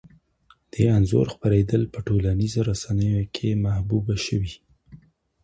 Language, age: Pashto, 30-39